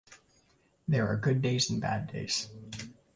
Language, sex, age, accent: English, male, 19-29, United States English